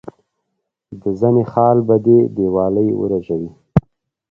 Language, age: Pashto, 19-29